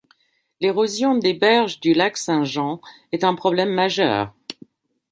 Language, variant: French, Français de métropole